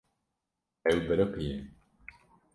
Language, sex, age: Kurdish, male, 19-29